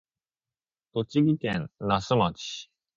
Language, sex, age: Japanese, male, under 19